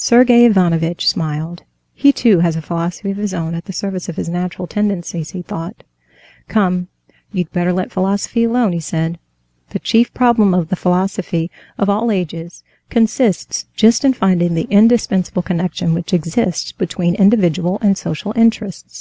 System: none